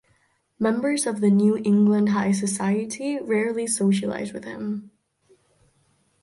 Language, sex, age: English, female, 19-29